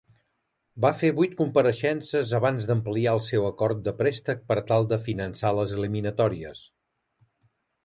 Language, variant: Catalan, Central